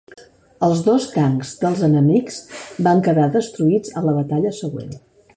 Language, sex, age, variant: Catalan, female, 50-59, Central